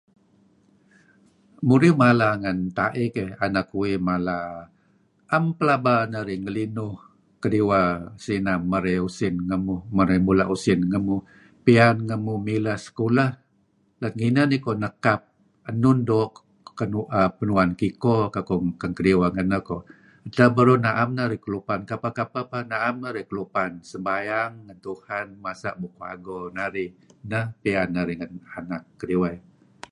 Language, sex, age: Kelabit, male, 70-79